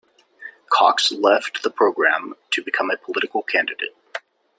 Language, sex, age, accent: English, male, 19-29, United States English